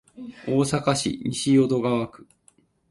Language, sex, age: Japanese, male, 40-49